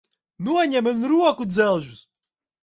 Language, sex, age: Latvian, male, 30-39